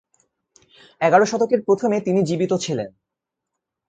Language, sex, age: Bengali, male, 19-29